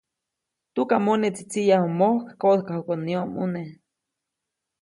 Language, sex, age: Copainalá Zoque, female, 19-29